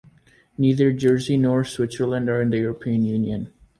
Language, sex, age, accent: English, male, 19-29, United States English